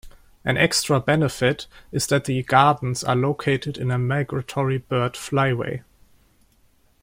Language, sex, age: English, male, 19-29